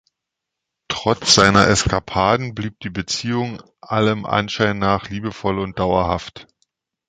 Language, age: German, 40-49